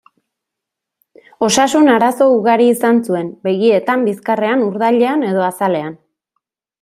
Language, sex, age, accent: Basque, female, 30-39, Erdialdekoa edo Nafarra (Gipuzkoa, Nafarroa)